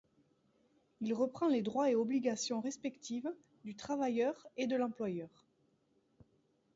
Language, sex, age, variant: French, female, 40-49, Français de métropole